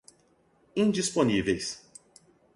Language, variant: Portuguese, Portuguese (Brasil)